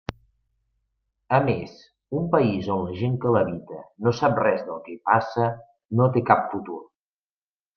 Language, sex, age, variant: Catalan, male, 30-39, Central